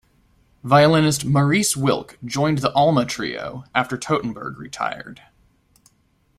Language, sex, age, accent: English, male, 19-29, United States English